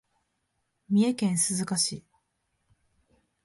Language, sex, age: Japanese, female, 19-29